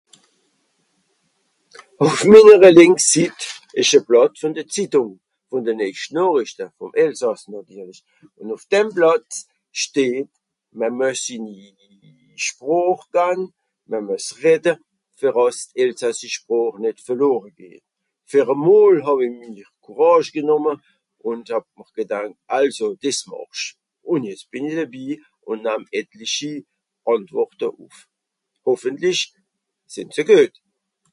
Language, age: Swiss German, 60-69